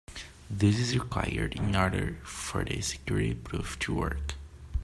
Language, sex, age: English, male, 19-29